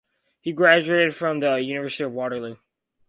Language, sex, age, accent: English, male, under 19, United States English